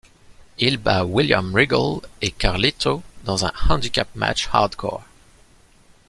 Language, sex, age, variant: French, male, 30-39, Français de métropole